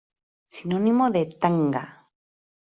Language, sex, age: Spanish, female, 30-39